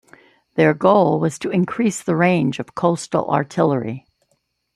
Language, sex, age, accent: English, female, 60-69, United States English